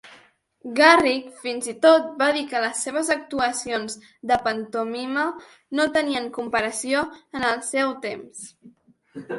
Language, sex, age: Catalan, male, 40-49